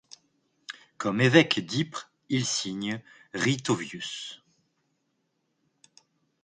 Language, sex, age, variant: French, male, 30-39, Français de métropole